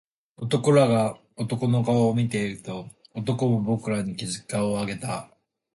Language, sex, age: Japanese, male, 19-29